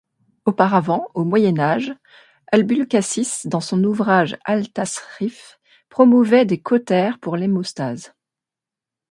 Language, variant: French, Français de métropole